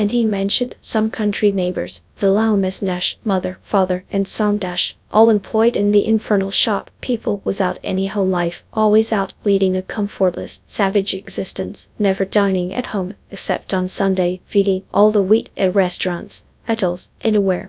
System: TTS, GradTTS